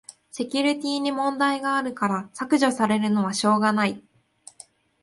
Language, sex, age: Japanese, female, 19-29